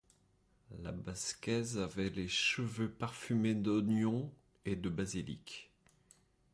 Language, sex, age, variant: French, male, 30-39, Français de métropole